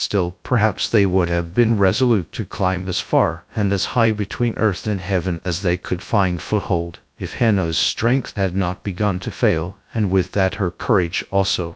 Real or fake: fake